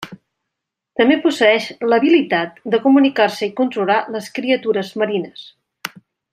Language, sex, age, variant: Catalan, female, 50-59, Central